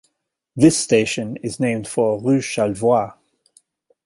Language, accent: English, Australian English